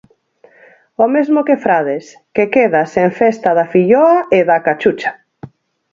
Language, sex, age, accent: Galician, female, 50-59, Normativo (estándar)